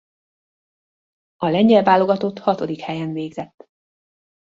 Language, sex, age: Hungarian, female, 40-49